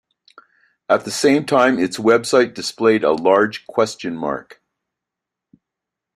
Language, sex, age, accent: English, male, 60-69, Canadian English